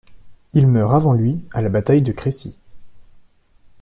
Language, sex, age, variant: French, male, 19-29, Français de métropole